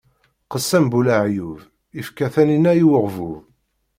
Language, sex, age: Kabyle, male, 50-59